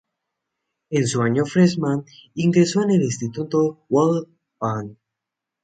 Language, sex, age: Spanish, male, under 19